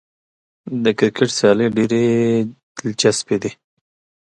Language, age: Pashto, 19-29